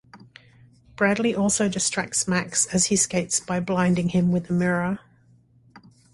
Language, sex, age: English, female, 60-69